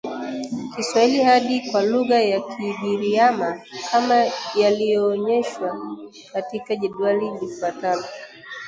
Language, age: Swahili, 19-29